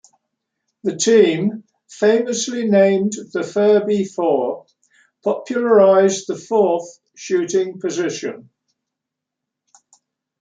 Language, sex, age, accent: English, male, 70-79, England English